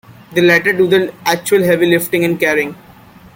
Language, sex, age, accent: English, male, 19-29, India and South Asia (India, Pakistan, Sri Lanka)